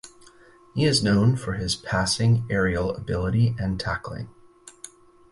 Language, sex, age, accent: English, male, 30-39, United States English